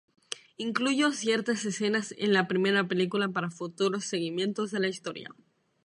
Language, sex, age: Spanish, female, 19-29